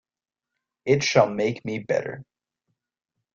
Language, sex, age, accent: English, male, under 19, United States English